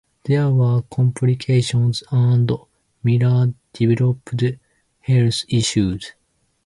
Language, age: English, 19-29